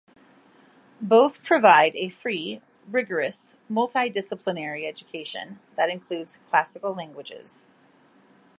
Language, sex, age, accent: English, female, 40-49, United States English